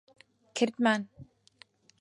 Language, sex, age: Central Kurdish, female, 19-29